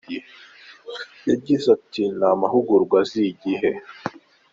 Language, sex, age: Kinyarwanda, male, 19-29